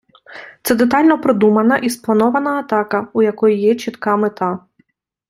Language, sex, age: Ukrainian, female, 19-29